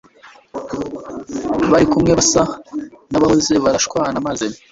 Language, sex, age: Kinyarwanda, male, under 19